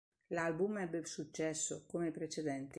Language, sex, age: Italian, female, 60-69